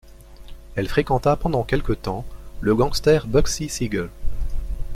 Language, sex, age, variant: French, male, 19-29, Français de métropole